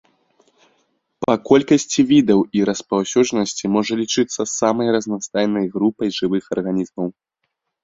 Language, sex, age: Belarusian, male, under 19